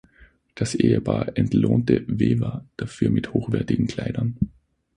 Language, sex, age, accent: German, male, 19-29, Österreichisches Deutsch